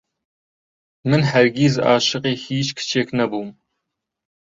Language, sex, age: Central Kurdish, male, 30-39